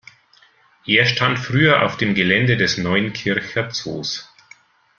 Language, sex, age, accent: German, male, 40-49, Deutschland Deutsch